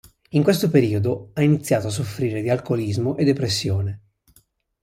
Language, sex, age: Italian, male, 19-29